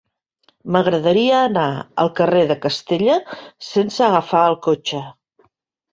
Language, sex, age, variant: Catalan, female, 50-59, Central